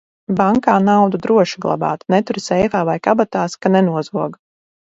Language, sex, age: Latvian, female, 40-49